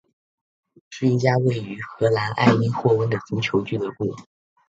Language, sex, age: Chinese, male, under 19